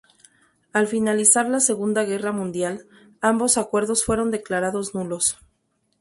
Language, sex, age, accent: Spanish, female, 30-39, México